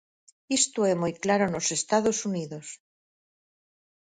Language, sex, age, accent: Galician, female, 60-69, Normativo (estándar)